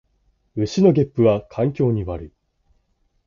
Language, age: Japanese, 19-29